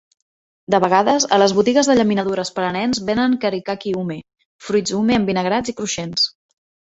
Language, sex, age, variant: Catalan, female, 30-39, Central